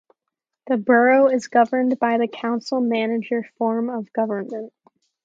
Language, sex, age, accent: English, female, under 19, United States English